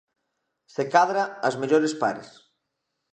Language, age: Galician, 19-29